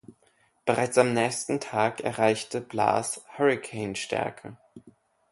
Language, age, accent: German, 19-29, Deutschland Deutsch